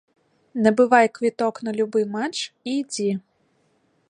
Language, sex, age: Belarusian, female, 19-29